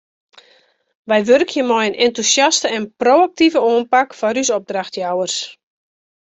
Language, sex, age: Western Frisian, female, 40-49